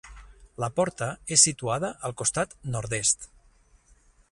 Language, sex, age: Catalan, male, 40-49